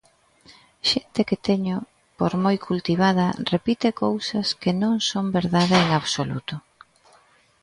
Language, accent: Galician, Central (gheada)